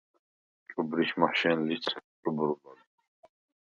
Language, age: Svan, 30-39